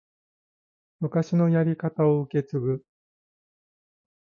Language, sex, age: Japanese, male, 60-69